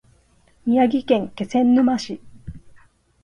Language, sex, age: Japanese, female, 30-39